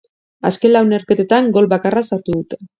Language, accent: Basque, Mendebalekoa (Araba, Bizkaia, Gipuzkoako mendebaleko herri batzuk)